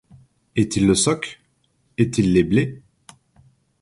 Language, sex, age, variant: French, male, 40-49, Français de métropole